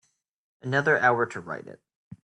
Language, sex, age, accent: English, male, 19-29, United States English